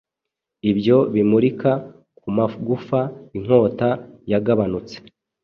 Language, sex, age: Kinyarwanda, male, 40-49